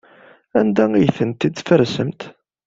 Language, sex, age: Kabyle, male, 19-29